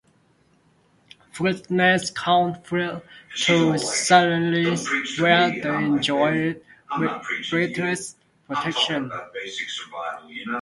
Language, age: English, 19-29